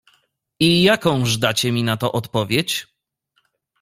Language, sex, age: Polish, male, 30-39